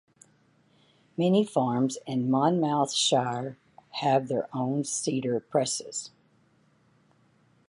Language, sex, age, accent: English, female, 40-49, United States English